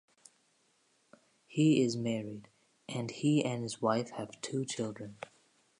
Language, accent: English, United States English